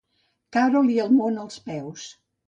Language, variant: Catalan, Central